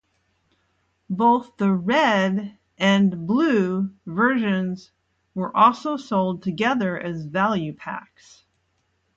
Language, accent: English, United States English